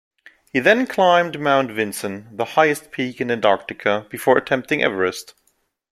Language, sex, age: English, male, 19-29